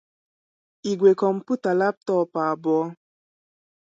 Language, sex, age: Igbo, female, 19-29